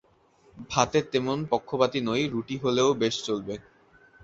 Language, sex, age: Bengali, male, under 19